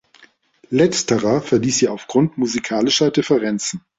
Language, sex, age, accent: German, male, 40-49, Deutschland Deutsch